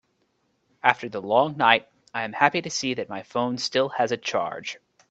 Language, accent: English, United States English